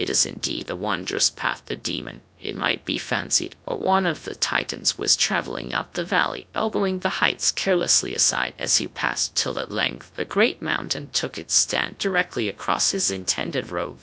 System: TTS, GradTTS